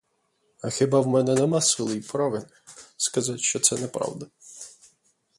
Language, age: Ukrainian, 19-29